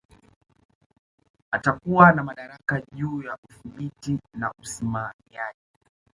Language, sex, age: Swahili, male, 19-29